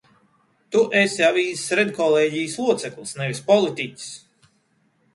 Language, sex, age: Latvian, male, 30-39